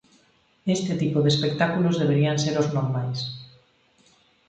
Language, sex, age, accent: Galician, female, 40-49, Normativo (estándar)